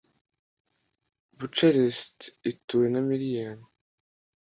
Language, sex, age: Kinyarwanda, male, under 19